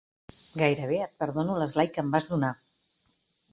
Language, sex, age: Catalan, female, 50-59